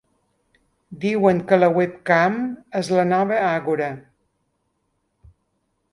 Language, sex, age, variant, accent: Catalan, female, 50-59, Balear, menorquí